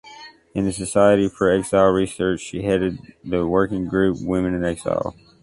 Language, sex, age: English, male, 30-39